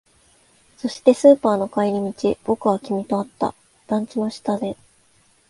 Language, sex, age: Japanese, female, 19-29